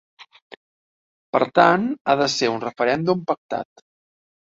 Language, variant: Catalan, Central